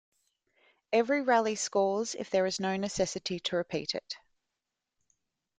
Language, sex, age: English, female, 40-49